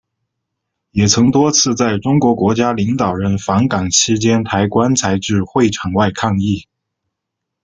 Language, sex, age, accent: Chinese, male, 19-29, 出生地：四川省